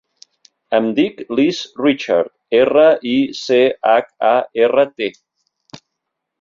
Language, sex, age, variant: Catalan, male, 50-59, Central